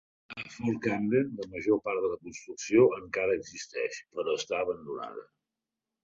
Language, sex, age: Catalan, male, 60-69